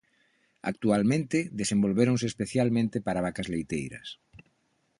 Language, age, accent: Galician, 50-59, Normativo (estándar)